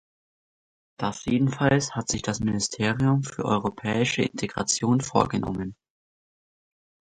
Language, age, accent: German, under 19, Deutschland Deutsch